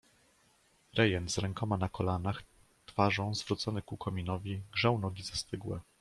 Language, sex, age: Polish, male, 40-49